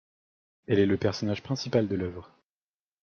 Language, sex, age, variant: French, male, 19-29, Français de métropole